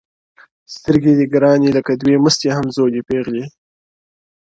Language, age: Pashto, 19-29